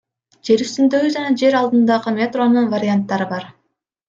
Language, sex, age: Kyrgyz, female, 19-29